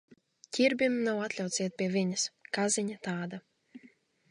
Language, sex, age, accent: Latvian, female, under 19, Riga